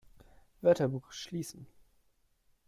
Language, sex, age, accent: German, male, 19-29, Deutschland Deutsch